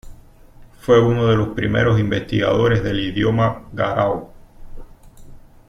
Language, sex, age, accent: Spanish, male, 30-39, Caribe: Cuba, Venezuela, Puerto Rico, República Dominicana, Panamá, Colombia caribeña, México caribeño, Costa del golfo de México